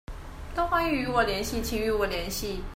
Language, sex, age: Chinese, female, 30-39